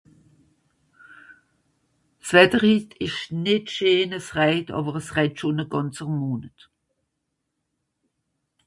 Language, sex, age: Swiss German, female, 60-69